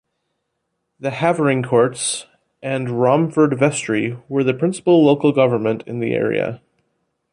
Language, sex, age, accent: English, male, 30-39, United States English